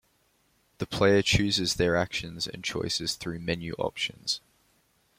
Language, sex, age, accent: English, male, 19-29, Australian English